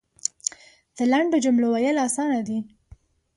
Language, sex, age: Pashto, female, 19-29